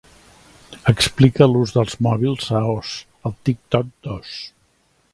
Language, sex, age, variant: Catalan, male, 60-69, Central